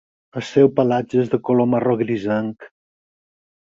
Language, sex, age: Catalan, male, 50-59